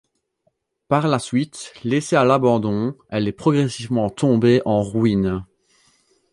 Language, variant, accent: French, Français d'Europe, Français de Belgique